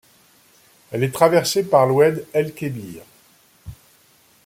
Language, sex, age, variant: French, male, 50-59, Français de métropole